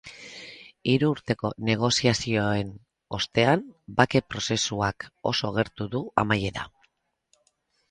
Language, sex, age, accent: Basque, female, 50-59, Mendebalekoa (Araba, Bizkaia, Gipuzkoako mendebaleko herri batzuk)